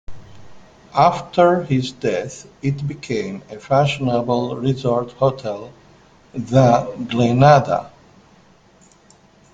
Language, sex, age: English, male, 50-59